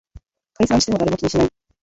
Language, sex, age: Japanese, female, 19-29